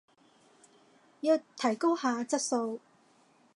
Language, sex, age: Cantonese, female, 40-49